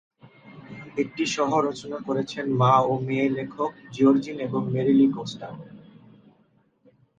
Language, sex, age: Bengali, male, 19-29